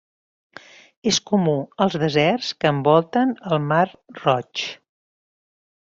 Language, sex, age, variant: Catalan, female, 60-69, Central